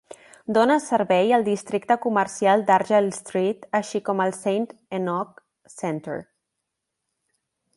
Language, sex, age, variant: Catalan, female, 19-29, Central